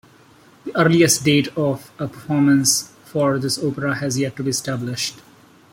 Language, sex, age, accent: English, male, 30-39, India and South Asia (India, Pakistan, Sri Lanka)